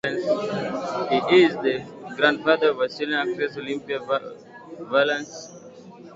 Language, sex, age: English, male, 19-29